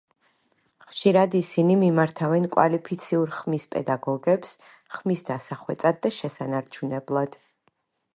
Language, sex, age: Georgian, female, 40-49